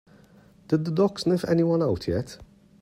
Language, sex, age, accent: English, male, 30-39, England English